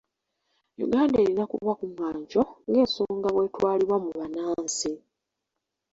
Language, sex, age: Ganda, female, 19-29